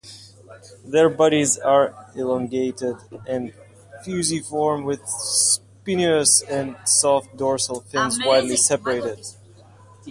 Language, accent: English, Russian